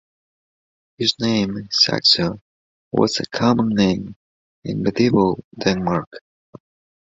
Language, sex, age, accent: English, male, 19-29, United States English